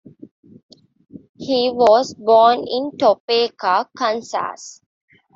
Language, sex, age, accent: English, female, 19-29, India and South Asia (India, Pakistan, Sri Lanka)